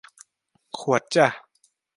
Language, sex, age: Thai, male, under 19